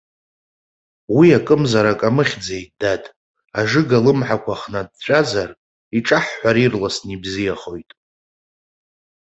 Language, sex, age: Abkhazian, male, 30-39